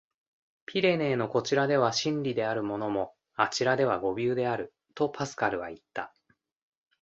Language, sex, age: Japanese, male, 30-39